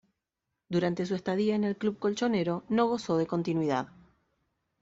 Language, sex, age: Spanish, female, 30-39